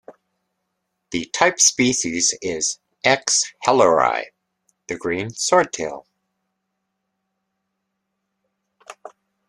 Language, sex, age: English, male, 60-69